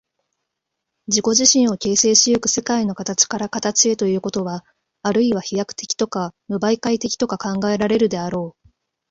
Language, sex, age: Japanese, female, 19-29